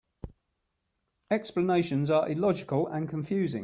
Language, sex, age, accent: English, male, 60-69, England English